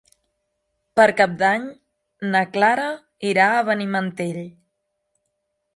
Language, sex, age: Catalan, female, 30-39